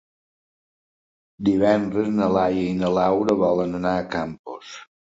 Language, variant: Catalan, Balear